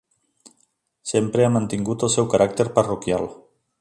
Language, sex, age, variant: Catalan, male, 40-49, Nord-Occidental